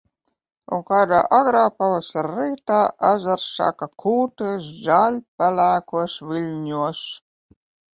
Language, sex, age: Latvian, female, 50-59